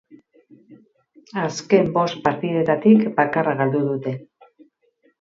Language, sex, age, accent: Basque, female, 60-69, Erdialdekoa edo Nafarra (Gipuzkoa, Nafarroa)